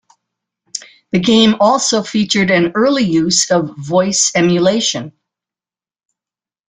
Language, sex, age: English, female, 80-89